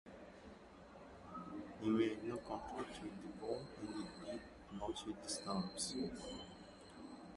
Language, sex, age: English, male, 19-29